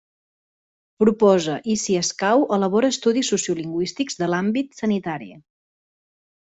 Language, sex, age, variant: Catalan, female, 30-39, Central